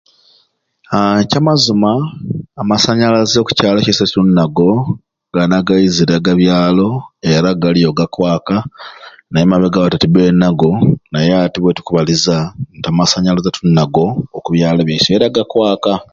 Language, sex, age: Ruuli, male, 30-39